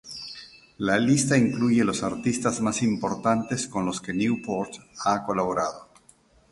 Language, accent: Spanish, Andino-Pacífico: Colombia, Perú, Ecuador, oeste de Bolivia y Venezuela andina